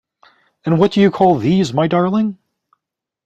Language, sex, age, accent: English, male, 40-49, United States English